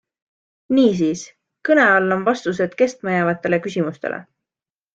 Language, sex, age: Estonian, female, 19-29